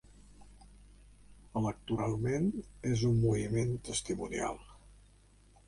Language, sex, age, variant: Catalan, male, 70-79, Central